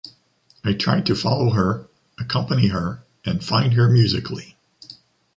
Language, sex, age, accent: English, male, 50-59, United States English